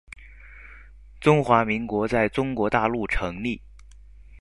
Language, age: Chinese, 19-29